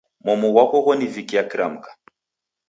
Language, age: Taita, 19-29